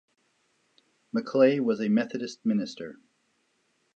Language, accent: English, United States English